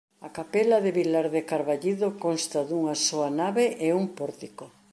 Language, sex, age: Galician, female, 60-69